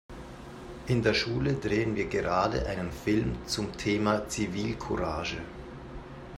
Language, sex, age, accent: German, male, 40-49, Österreichisches Deutsch